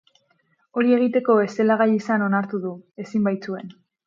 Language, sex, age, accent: Basque, female, 19-29, Mendebalekoa (Araba, Bizkaia, Gipuzkoako mendebaleko herri batzuk)